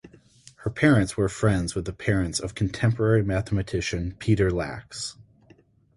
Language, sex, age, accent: English, male, 30-39, United States English